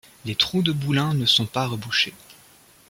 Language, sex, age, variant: French, male, 19-29, Français de métropole